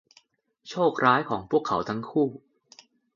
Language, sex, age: Thai, male, 19-29